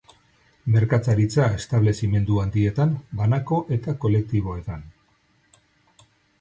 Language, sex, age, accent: Basque, male, 50-59, Mendebalekoa (Araba, Bizkaia, Gipuzkoako mendebaleko herri batzuk)